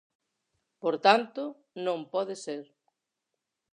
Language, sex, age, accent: Galician, female, 40-49, Normativo (estándar)